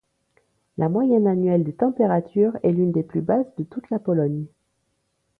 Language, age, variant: French, 30-39, Français de métropole